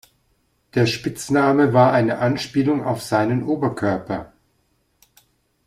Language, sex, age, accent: German, male, 50-59, Deutschland Deutsch